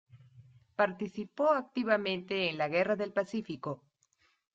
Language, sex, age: Spanish, female, 50-59